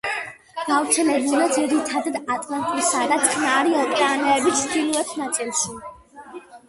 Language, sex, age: Georgian, female, under 19